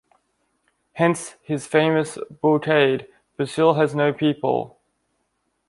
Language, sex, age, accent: English, male, 19-29, Australian English